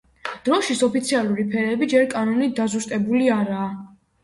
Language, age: Georgian, under 19